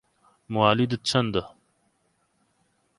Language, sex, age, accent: Central Kurdish, male, 19-29, سۆرانی